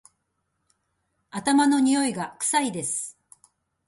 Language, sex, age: Japanese, female, 60-69